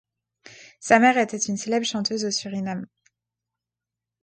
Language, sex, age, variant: French, female, 30-39, Français de métropole